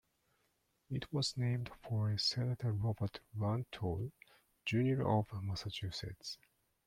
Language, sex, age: English, male, 40-49